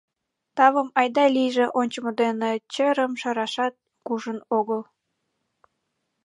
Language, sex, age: Mari, female, 19-29